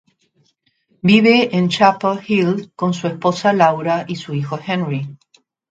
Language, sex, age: Spanish, female, 60-69